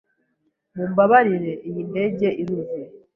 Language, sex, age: Kinyarwanda, female, 19-29